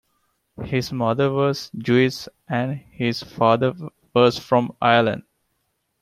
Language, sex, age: English, male, 19-29